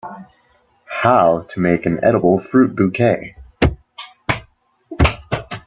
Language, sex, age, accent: English, male, 30-39, United States English